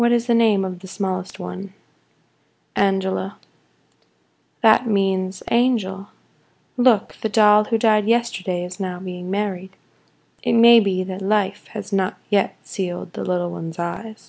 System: none